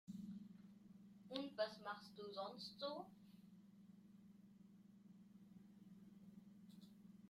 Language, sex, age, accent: German, male, under 19, Deutschland Deutsch